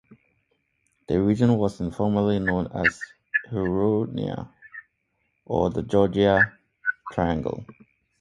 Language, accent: English, United States English